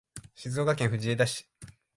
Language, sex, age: Japanese, male, 19-29